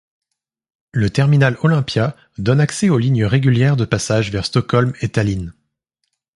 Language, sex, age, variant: French, male, 30-39, Français de métropole